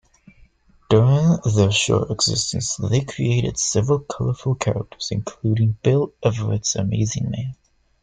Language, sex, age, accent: English, male, under 19, United States English